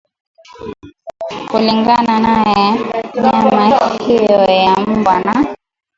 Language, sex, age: Swahili, female, 19-29